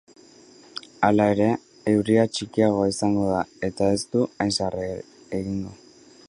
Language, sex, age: Basque, male, 19-29